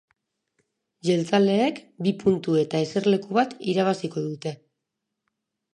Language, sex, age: Basque, female, 40-49